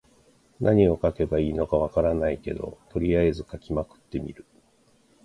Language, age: Japanese, 50-59